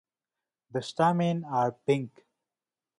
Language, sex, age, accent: English, male, 19-29, India and South Asia (India, Pakistan, Sri Lanka)